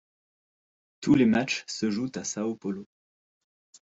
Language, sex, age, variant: French, male, 19-29, Français de métropole